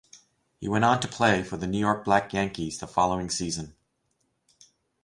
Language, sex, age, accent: English, male, 50-59, United States English